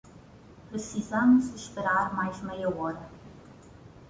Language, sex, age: Portuguese, female, 30-39